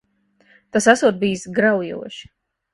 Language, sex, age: Latvian, female, 40-49